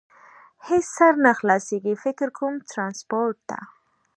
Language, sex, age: Pashto, female, 19-29